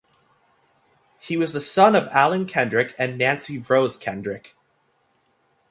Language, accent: English, United States English